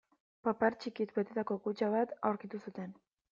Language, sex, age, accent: Basque, female, 19-29, Mendebalekoa (Araba, Bizkaia, Gipuzkoako mendebaleko herri batzuk)